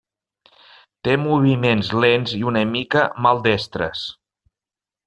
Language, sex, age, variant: Catalan, male, 50-59, Central